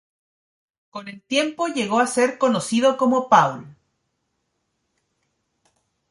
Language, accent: Spanish, Chileno: Chile, Cuyo